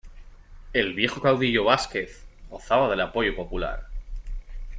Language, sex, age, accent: Spanish, male, 19-29, España: Norte peninsular (Asturias, Castilla y León, Cantabria, País Vasco, Navarra, Aragón, La Rioja, Guadalajara, Cuenca)